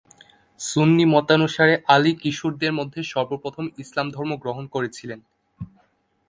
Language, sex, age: Bengali, male, 19-29